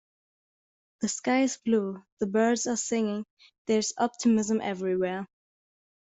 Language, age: English, under 19